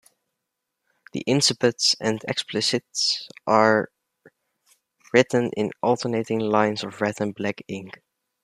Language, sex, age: English, male, under 19